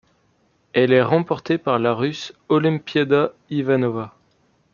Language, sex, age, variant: French, male, 19-29, Français de métropole